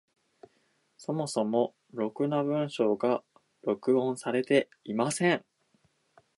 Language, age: Japanese, 19-29